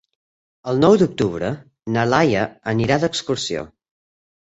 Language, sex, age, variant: Catalan, male, under 19, Central